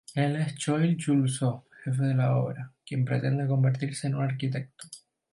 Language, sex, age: Spanish, male, 19-29